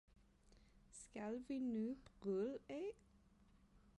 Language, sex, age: Danish, male, 30-39